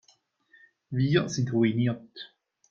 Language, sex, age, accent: German, male, 50-59, Schweizerdeutsch